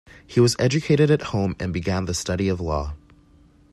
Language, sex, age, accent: English, male, 19-29, United States English